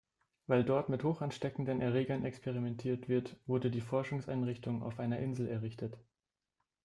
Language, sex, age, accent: German, male, 19-29, Deutschland Deutsch